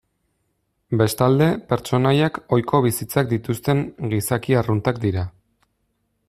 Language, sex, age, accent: Basque, male, 30-39, Erdialdekoa edo Nafarra (Gipuzkoa, Nafarroa)